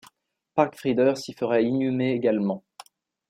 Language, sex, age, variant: French, male, 19-29, Français de métropole